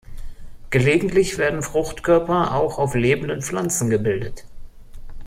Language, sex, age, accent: German, male, 30-39, Deutschland Deutsch